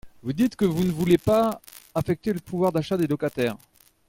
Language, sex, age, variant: French, male, 40-49, Français de métropole